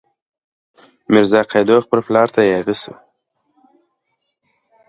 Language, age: Pashto, 19-29